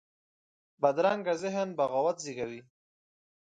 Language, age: Pashto, 19-29